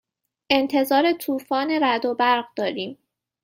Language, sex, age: Persian, female, 30-39